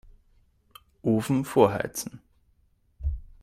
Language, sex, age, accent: German, male, 19-29, Österreichisches Deutsch